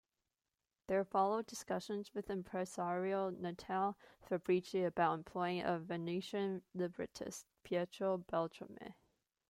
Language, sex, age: English, female, 19-29